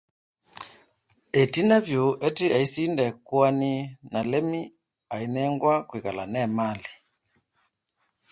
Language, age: English, 50-59